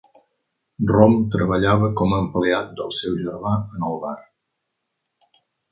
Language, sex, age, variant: Catalan, male, 50-59, Septentrional